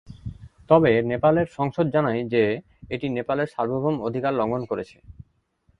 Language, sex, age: Bengali, male, 19-29